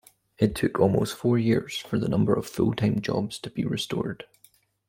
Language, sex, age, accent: English, male, 19-29, Scottish English